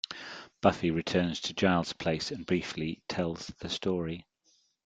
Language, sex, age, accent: English, male, 40-49, England English